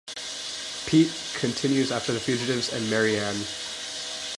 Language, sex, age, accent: English, male, under 19, United States English